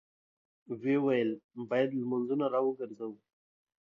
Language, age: Pashto, 30-39